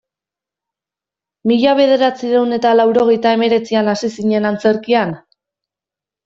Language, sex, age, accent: Basque, female, 19-29, Erdialdekoa edo Nafarra (Gipuzkoa, Nafarroa)